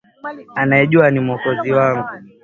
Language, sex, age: Swahili, male, 19-29